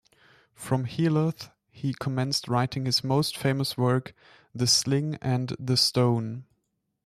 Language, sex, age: English, male, 19-29